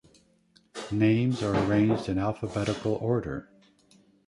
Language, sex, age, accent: English, male, 60-69, United States English